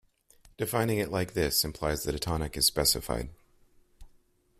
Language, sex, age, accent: English, male, 30-39, United States English